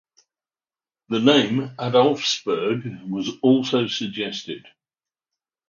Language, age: English, 60-69